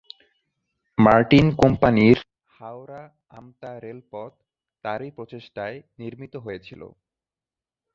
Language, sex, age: Bengali, male, 19-29